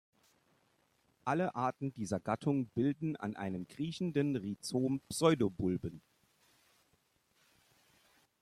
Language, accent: German, Deutschland Deutsch